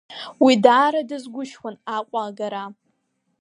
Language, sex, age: Abkhazian, female, under 19